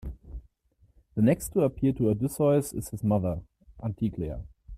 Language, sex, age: English, male, 19-29